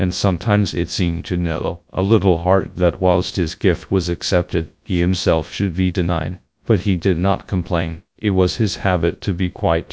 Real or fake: fake